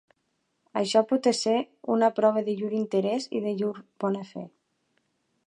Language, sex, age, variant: Catalan, female, 19-29, Nord-Occidental